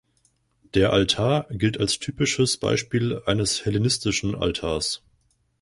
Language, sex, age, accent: German, male, 19-29, Deutschland Deutsch